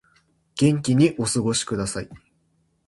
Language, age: Japanese, 19-29